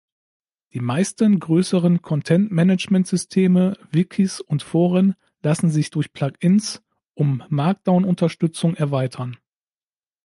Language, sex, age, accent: German, male, 40-49, Deutschland Deutsch